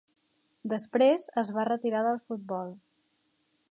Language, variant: Catalan, Central